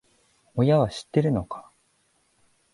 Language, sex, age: Japanese, male, 19-29